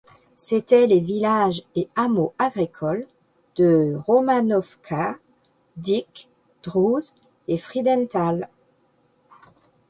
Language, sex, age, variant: French, female, 50-59, Français de métropole